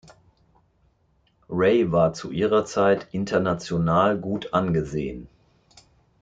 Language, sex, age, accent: German, male, 40-49, Deutschland Deutsch